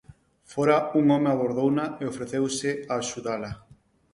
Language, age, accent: Galician, 30-39, Neofalante